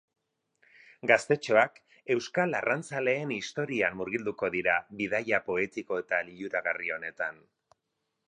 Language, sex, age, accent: Basque, male, 50-59, Erdialdekoa edo Nafarra (Gipuzkoa, Nafarroa)